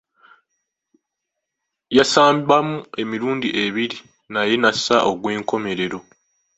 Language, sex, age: Ganda, male, 19-29